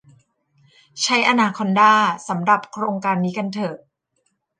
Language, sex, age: Thai, female, 40-49